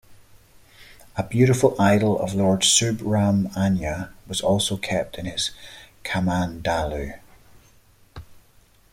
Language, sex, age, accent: English, male, 40-49, Irish English